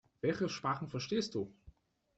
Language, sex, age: German, male, under 19